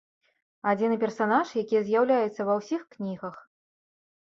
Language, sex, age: Belarusian, female, 30-39